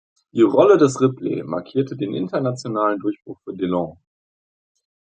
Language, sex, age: German, male, 19-29